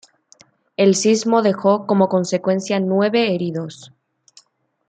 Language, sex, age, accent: Spanish, female, 19-29, América central